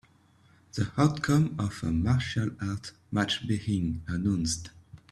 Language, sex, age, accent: English, male, 19-29, England English